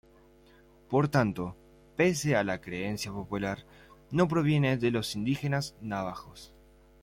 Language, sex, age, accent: Spanish, male, under 19, Rioplatense: Argentina, Uruguay, este de Bolivia, Paraguay